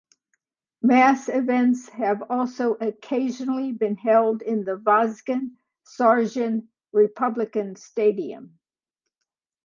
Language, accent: English, United States English